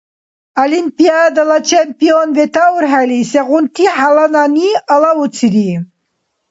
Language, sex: Dargwa, female